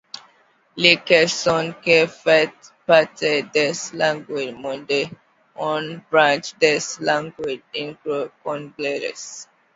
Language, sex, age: French, female, 19-29